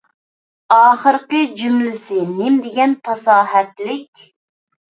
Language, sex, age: Uyghur, female, 19-29